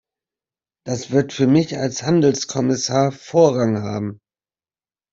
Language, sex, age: German, male, 30-39